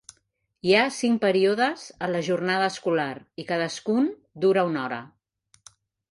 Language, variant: Catalan, Central